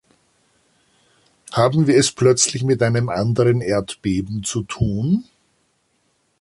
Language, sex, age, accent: German, male, 60-69, Österreichisches Deutsch